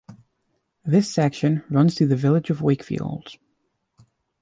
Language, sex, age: English, male, under 19